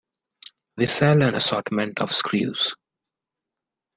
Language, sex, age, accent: English, male, 19-29, India and South Asia (India, Pakistan, Sri Lanka)